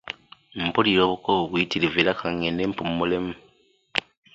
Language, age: Ganda, under 19